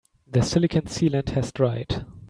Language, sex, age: English, male, 19-29